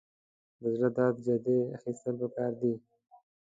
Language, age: Pashto, 19-29